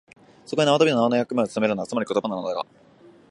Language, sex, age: Japanese, male, 19-29